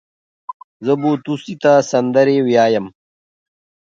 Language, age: Pashto, 30-39